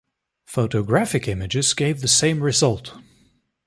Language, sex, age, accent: English, male, 19-29, United States English